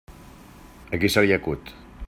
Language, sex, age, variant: Catalan, male, 40-49, Central